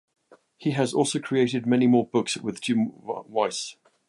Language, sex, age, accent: English, male, 60-69, England English